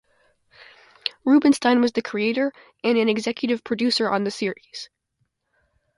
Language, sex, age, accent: English, female, under 19, United States English